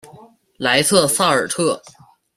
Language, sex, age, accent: Chinese, male, 19-29, 出生地：黑龙江省